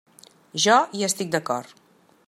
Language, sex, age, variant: Catalan, female, 60-69, Central